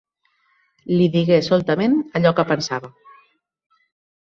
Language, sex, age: Catalan, female, 30-39